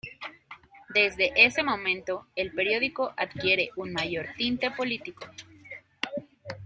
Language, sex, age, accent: Spanish, female, 30-39, México